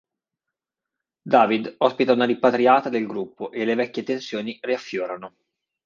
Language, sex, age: Italian, male, 30-39